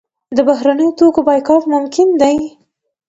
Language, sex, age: Pashto, female, under 19